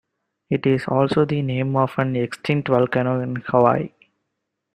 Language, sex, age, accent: English, male, 19-29, India and South Asia (India, Pakistan, Sri Lanka)